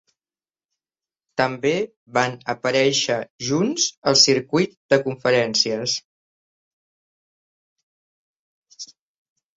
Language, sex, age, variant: Catalan, male, 30-39, Central